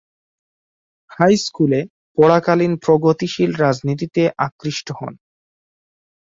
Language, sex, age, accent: Bengali, male, 19-29, fluent